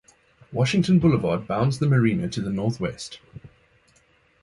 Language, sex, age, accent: English, male, 30-39, Southern African (South Africa, Zimbabwe, Namibia)